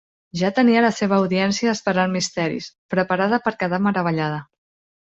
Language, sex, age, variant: Catalan, female, 30-39, Central